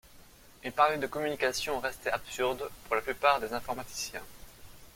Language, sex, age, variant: French, male, 30-39, Français de métropole